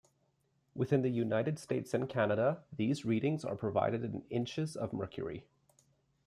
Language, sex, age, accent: English, male, 19-29, Canadian English